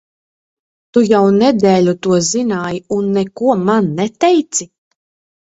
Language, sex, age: Latvian, female, 30-39